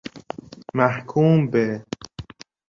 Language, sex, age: Persian, male, 19-29